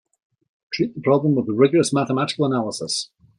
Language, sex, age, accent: English, male, 50-59, Scottish English